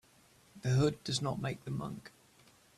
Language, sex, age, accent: English, male, 50-59, England English